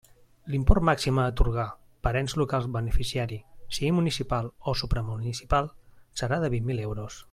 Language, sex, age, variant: Catalan, male, 40-49, Central